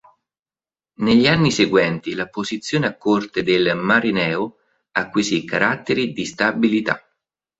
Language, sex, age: Italian, male, 40-49